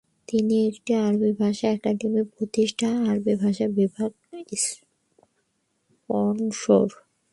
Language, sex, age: Bengali, female, 19-29